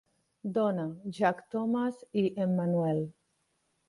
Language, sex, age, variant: Catalan, female, 40-49, Central